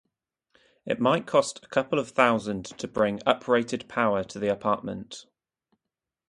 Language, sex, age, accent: English, male, 19-29, England English